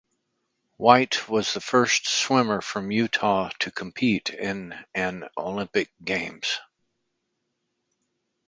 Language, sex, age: English, male, 60-69